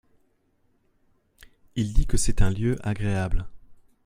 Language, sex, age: French, male, 30-39